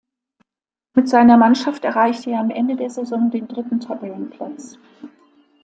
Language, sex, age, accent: German, female, 60-69, Deutschland Deutsch